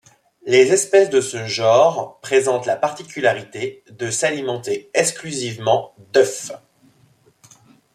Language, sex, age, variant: French, male, 30-39, Français de métropole